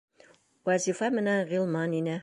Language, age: Bashkir, 60-69